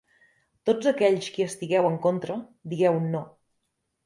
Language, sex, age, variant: Catalan, female, 30-39, Central